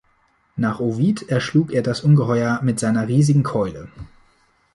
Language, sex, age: German, male, 19-29